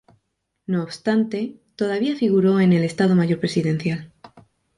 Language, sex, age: Spanish, female, 19-29